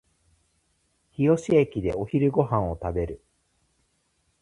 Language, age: Japanese, 30-39